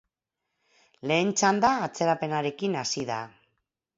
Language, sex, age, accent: Basque, female, 50-59, Mendebalekoa (Araba, Bizkaia, Gipuzkoako mendebaleko herri batzuk)